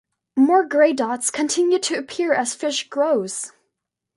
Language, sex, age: English, female, under 19